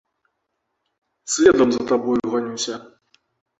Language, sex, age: Belarusian, male, 40-49